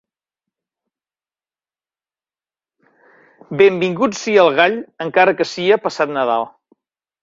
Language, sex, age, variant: Catalan, male, 60-69, Central